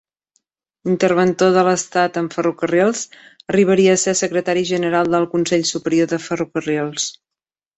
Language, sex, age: Catalan, female, 40-49